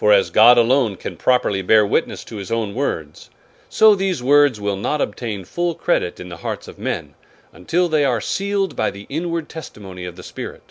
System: none